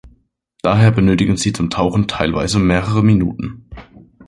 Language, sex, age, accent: German, male, 19-29, Deutschland Deutsch